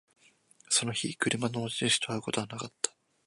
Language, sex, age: Japanese, male, under 19